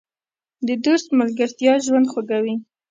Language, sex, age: Pashto, female, 19-29